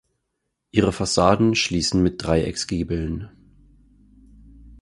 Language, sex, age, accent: German, male, 30-39, Deutschland Deutsch